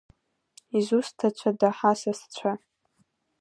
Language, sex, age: Abkhazian, female, under 19